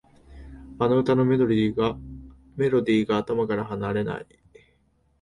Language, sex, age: Japanese, male, 19-29